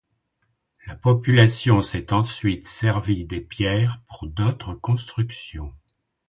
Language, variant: French, Français de métropole